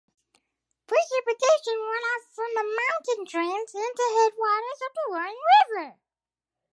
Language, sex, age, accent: English, male, under 19, United States English